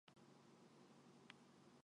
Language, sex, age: Japanese, male, 19-29